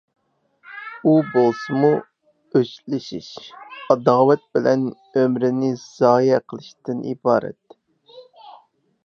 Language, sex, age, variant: Uyghur, male, 30-39, ئۇيغۇر تىلى